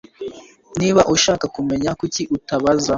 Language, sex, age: Kinyarwanda, male, under 19